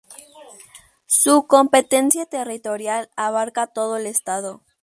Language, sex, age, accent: Spanish, female, under 19, México